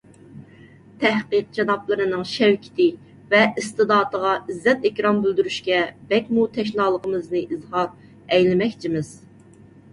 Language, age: Uyghur, 30-39